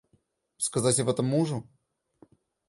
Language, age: Russian, 19-29